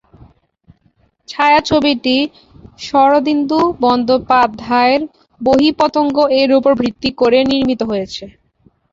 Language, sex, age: Bengali, female, 19-29